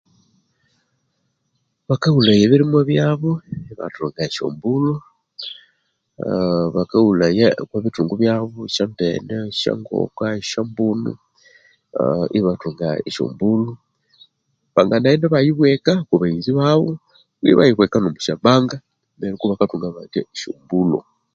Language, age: Konzo, 50-59